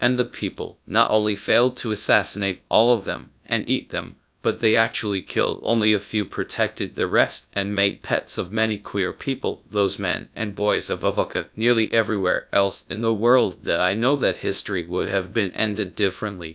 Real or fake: fake